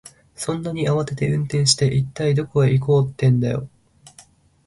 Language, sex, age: Japanese, male, under 19